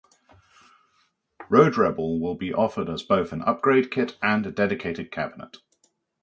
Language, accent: English, England English